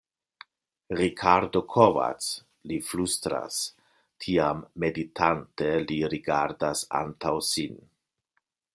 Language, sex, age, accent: Esperanto, male, 50-59, Internacia